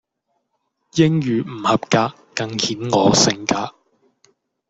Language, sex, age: Cantonese, male, under 19